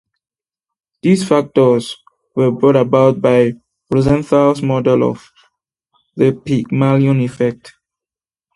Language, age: English, 19-29